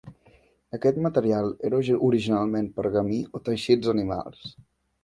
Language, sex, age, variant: Catalan, male, 19-29, Central